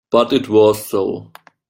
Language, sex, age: English, male, 19-29